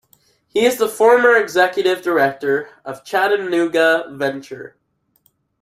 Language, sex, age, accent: English, male, under 19, United States English